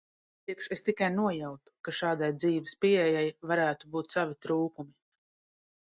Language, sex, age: Latvian, female, 30-39